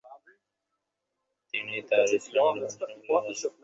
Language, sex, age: Bengali, male, 19-29